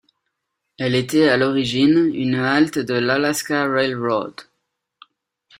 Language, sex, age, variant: French, male, 30-39, Français de métropole